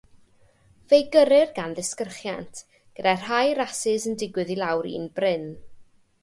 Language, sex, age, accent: Welsh, female, 19-29, Y Deyrnas Unedig Cymraeg